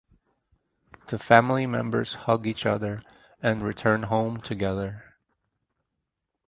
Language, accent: English, United States English